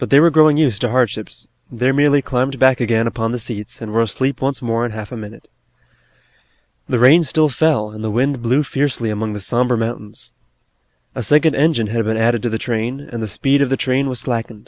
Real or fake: real